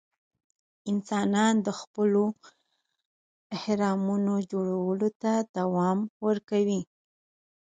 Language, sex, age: Pashto, female, 30-39